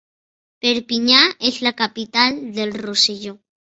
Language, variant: Catalan, Nord-Occidental